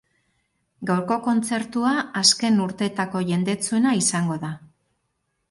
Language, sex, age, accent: Basque, female, 50-59, Mendebalekoa (Araba, Bizkaia, Gipuzkoako mendebaleko herri batzuk)